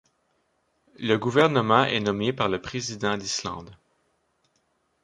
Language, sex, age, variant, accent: French, male, 30-39, Français d'Amérique du Nord, Français du Canada